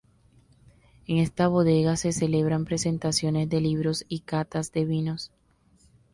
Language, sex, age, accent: Spanish, female, under 19, Caribe: Cuba, Venezuela, Puerto Rico, República Dominicana, Panamá, Colombia caribeña, México caribeño, Costa del golfo de México